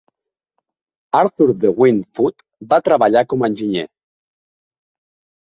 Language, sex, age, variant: Catalan, male, 30-39, Central